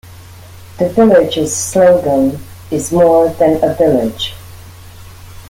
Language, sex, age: English, female, 30-39